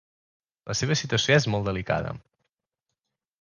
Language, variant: Catalan, Central